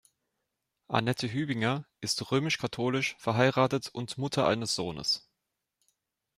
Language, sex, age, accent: German, male, 19-29, Deutschland Deutsch